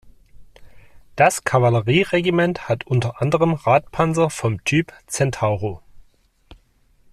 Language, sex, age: German, male, 40-49